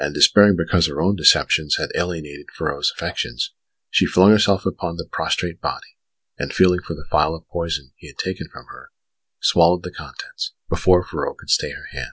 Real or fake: real